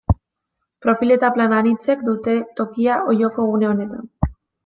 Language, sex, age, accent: Basque, female, 19-29, Mendebalekoa (Araba, Bizkaia, Gipuzkoako mendebaleko herri batzuk)